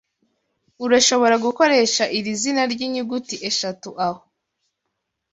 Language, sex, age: Kinyarwanda, female, 19-29